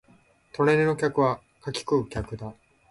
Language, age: Japanese, 40-49